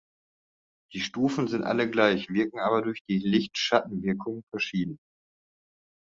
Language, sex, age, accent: German, male, 30-39, Deutschland Deutsch